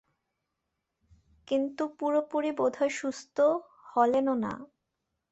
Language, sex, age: Bengali, female, 19-29